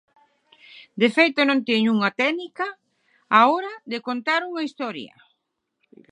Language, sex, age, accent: Galician, male, 19-29, Central (gheada)